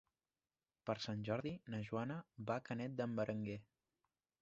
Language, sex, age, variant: Catalan, male, 19-29, Nord-Occidental